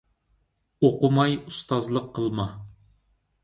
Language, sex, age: Uyghur, male, 30-39